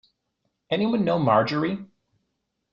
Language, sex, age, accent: English, male, 30-39, United States English